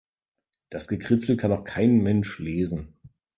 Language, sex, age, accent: German, male, 40-49, Deutschland Deutsch